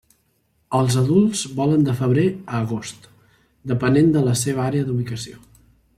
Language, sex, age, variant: Catalan, male, 19-29, Central